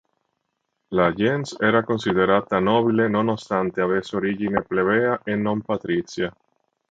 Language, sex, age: Italian, male, 30-39